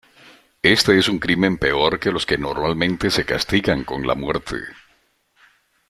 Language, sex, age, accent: Spanish, male, 50-59, América central